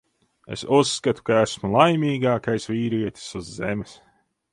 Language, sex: Latvian, male